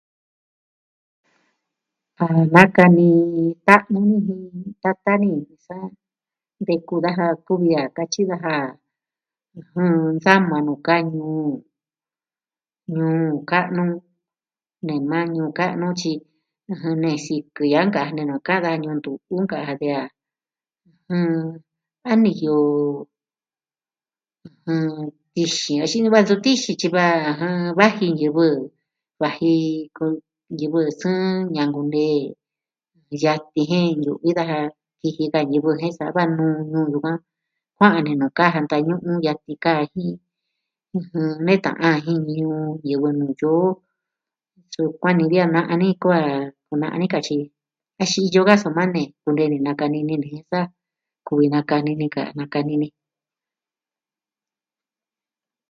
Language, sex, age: Southwestern Tlaxiaco Mixtec, female, 60-69